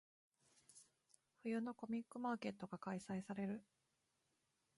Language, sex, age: Japanese, female, 19-29